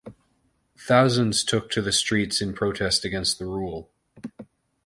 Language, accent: English, Canadian English